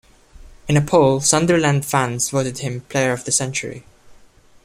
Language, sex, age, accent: English, male, 19-29, Filipino